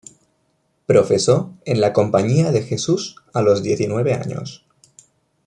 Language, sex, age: Spanish, male, 19-29